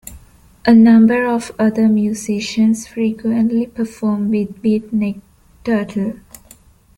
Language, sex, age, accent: English, female, 19-29, India and South Asia (India, Pakistan, Sri Lanka)